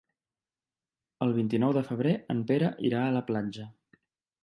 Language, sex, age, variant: Catalan, male, 30-39, Central